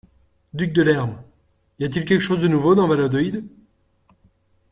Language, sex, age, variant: French, male, 30-39, Français de métropole